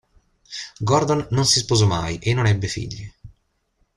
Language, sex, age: Italian, male, 19-29